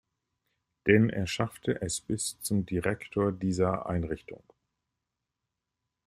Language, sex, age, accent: German, male, 50-59, Deutschland Deutsch